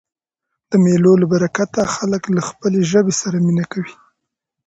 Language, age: Pashto, 19-29